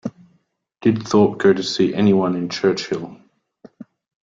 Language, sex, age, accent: English, male, 30-39, Australian English